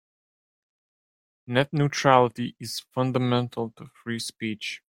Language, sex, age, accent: English, male, 19-29, United States English